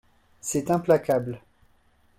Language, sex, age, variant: French, male, 19-29, Français de métropole